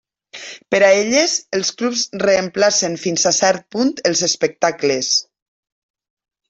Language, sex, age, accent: Catalan, female, 50-59, valencià